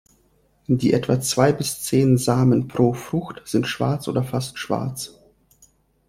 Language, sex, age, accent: German, male, 30-39, Russisch Deutsch